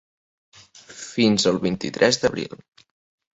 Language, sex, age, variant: Catalan, male, under 19, Septentrional